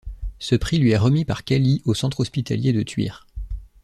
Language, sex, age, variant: French, male, 30-39, Français de métropole